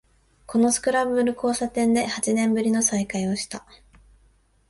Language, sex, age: Japanese, female, 19-29